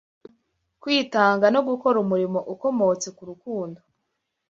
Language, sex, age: Kinyarwanda, female, 19-29